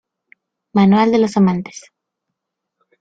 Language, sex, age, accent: Spanish, female, under 19, México